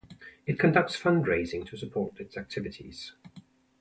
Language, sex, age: English, male, 30-39